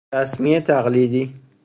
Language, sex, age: Persian, male, 19-29